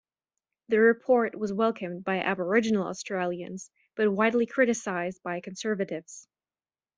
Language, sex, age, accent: English, female, 19-29, United States English